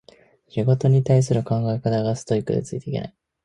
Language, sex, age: Japanese, male, 19-29